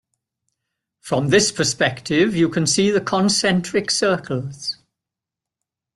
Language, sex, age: English, male, 80-89